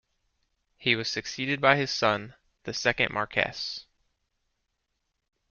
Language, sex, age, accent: English, male, 40-49, United States English